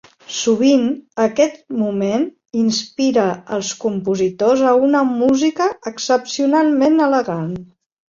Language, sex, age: Catalan, female, 40-49